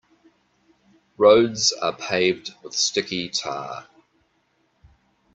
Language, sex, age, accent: English, male, 40-49, New Zealand English